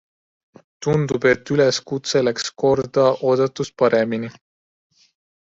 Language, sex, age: Estonian, male, 19-29